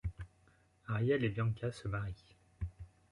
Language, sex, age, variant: French, male, 19-29, Français de métropole